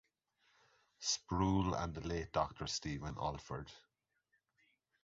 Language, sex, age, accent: English, male, 40-49, Irish English